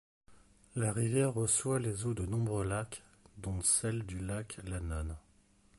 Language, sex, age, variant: French, male, 30-39, Français de métropole